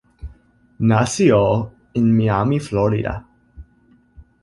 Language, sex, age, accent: Spanish, male, 19-29, América central